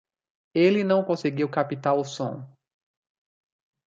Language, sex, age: Portuguese, male, 19-29